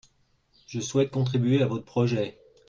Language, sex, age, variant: French, male, 40-49, Français de métropole